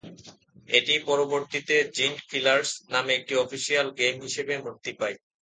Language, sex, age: Bengali, male, 19-29